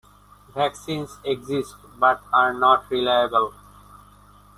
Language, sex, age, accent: English, male, 19-29, India and South Asia (India, Pakistan, Sri Lanka)